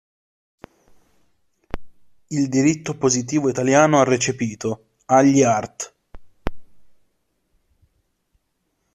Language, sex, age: Italian, male, 19-29